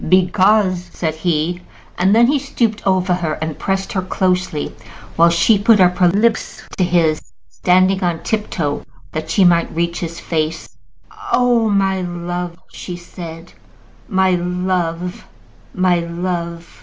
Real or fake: real